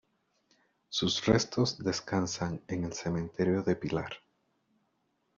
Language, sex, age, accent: Spanish, male, 30-39, América central